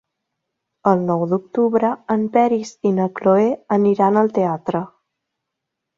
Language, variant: Catalan, Central